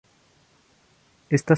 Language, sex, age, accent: Spanish, male, 19-29, América central